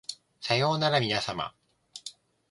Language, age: Japanese, 19-29